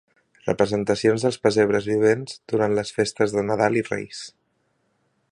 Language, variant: Catalan, Central